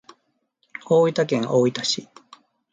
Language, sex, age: Japanese, male, 50-59